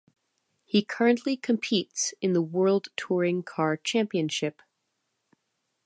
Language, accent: English, United States English